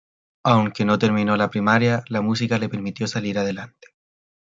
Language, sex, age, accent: Spanish, male, 19-29, Chileno: Chile, Cuyo